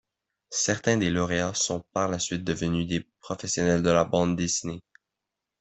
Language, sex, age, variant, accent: French, male, under 19, Français d'Amérique du Nord, Français du Canada